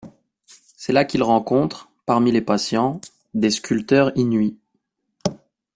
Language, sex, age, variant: French, male, 30-39, Français de métropole